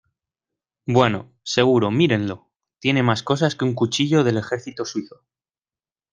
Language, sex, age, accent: Spanish, male, 19-29, España: Centro-Sur peninsular (Madrid, Toledo, Castilla-La Mancha)